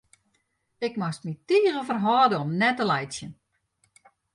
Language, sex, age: Western Frisian, female, 60-69